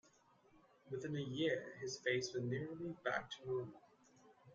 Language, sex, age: English, male, 19-29